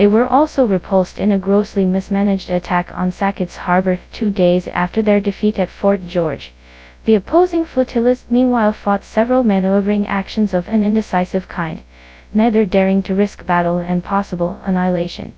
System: TTS, FastPitch